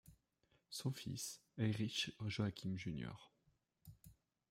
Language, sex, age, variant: French, male, 19-29, Français de métropole